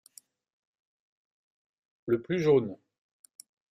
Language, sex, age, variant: French, male, 50-59, Français de métropole